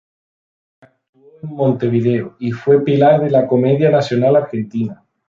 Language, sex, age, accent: Spanish, male, 19-29, España: Sur peninsular (Andalucia, Extremadura, Murcia)